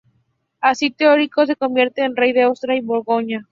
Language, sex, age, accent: Spanish, female, under 19, México